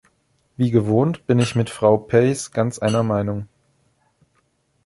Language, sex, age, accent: German, male, 19-29, Deutschland Deutsch